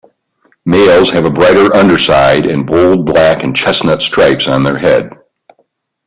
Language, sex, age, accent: English, male, 60-69, United States English